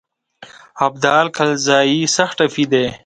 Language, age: Pashto, 19-29